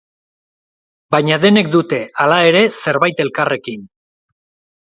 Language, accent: Basque, Erdialdekoa edo Nafarra (Gipuzkoa, Nafarroa)